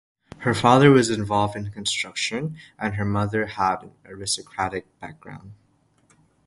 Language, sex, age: English, male, under 19